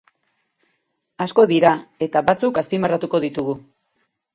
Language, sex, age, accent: Basque, female, 40-49, Erdialdekoa edo Nafarra (Gipuzkoa, Nafarroa)